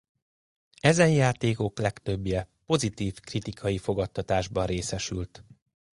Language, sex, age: Hungarian, male, 40-49